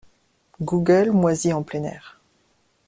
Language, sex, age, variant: French, female, 40-49, Français de métropole